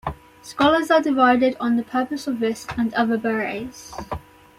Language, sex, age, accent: English, female, under 19, England English